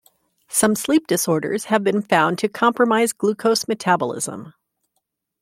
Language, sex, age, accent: English, female, 50-59, United States English